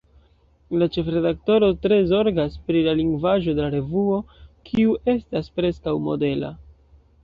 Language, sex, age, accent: Esperanto, male, under 19, Internacia